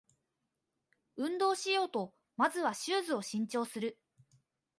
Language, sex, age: Japanese, female, 19-29